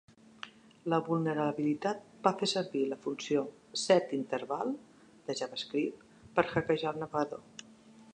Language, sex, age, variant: Catalan, female, 60-69, Central